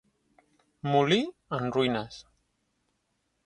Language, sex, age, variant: Catalan, male, 30-39, Central